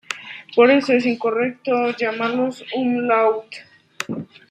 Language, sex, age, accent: Spanish, male, under 19, Andino-Pacífico: Colombia, Perú, Ecuador, oeste de Bolivia y Venezuela andina